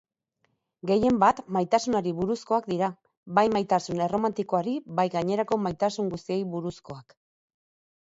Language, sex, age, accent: Basque, female, 40-49, Mendebalekoa (Araba, Bizkaia, Gipuzkoako mendebaleko herri batzuk)